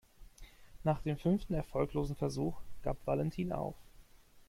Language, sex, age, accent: German, male, 30-39, Deutschland Deutsch